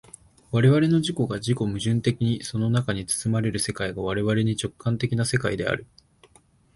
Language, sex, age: Japanese, male, 19-29